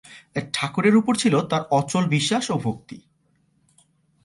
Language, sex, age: Bengali, male, 19-29